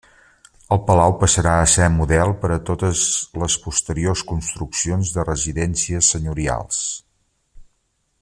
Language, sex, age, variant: Catalan, male, 50-59, Central